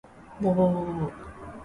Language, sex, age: Japanese, female, 19-29